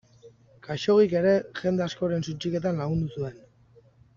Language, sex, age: Basque, female, 19-29